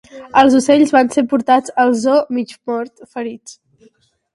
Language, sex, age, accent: Catalan, female, under 19, gironí